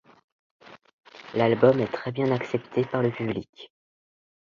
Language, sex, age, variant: French, male, under 19, Français de métropole